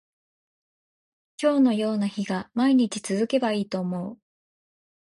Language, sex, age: Japanese, female, 19-29